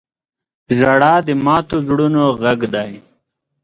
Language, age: Pashto, 30-39